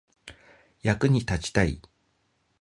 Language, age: Japanese, 50-59